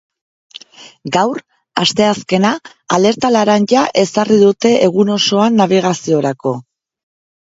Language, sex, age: Basque, female, 40-49